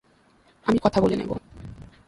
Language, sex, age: Bengali, female, 19-29